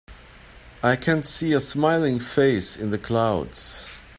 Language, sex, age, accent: English, male, 40-49, United States English